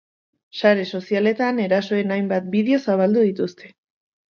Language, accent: Basque, Erdialdekoa edo Nafarra (Gipuzkoa, Nafarroa)